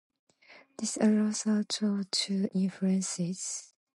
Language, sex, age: English, female, 19-29